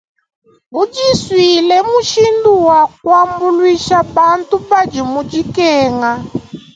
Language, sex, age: Luba-Lulua, female, 19-29